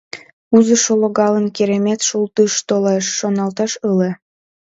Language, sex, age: Mari, female, 19-29